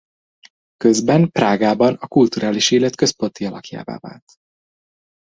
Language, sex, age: Hungarian, male, 30-39